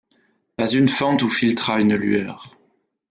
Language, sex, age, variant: French, male, 30-39, Français de métropole